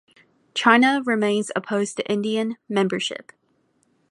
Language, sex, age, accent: English, female, under 19, United States English